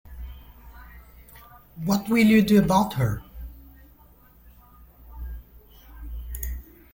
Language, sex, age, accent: English, male, 30-39, United States English